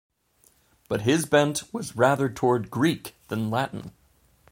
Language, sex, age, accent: English, male, 30-39, United States English